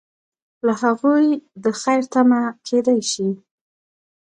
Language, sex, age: Pashto, female, 30-39